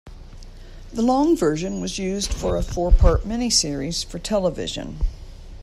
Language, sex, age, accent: English, female, 60-69, United States English